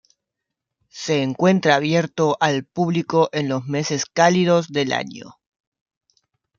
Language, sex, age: Spanish, male, 19-29